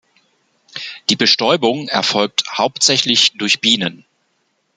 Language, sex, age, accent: German, male, 40-49, Deutschland Deutsch